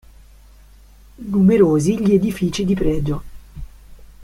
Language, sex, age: Italian, female, 40-49